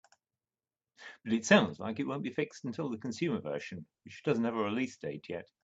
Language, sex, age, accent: English, male, 60-69, England English